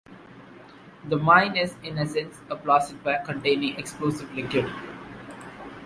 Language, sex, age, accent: English, male, 19-29, India and South Asia (India, Pakistan, Sri Lanka)